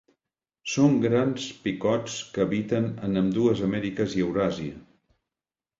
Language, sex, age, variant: Catalan, male, 60-69, Central